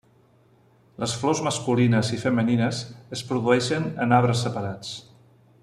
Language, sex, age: Catalan, male, 40-49